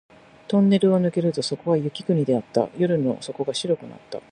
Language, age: Japanese, 60-69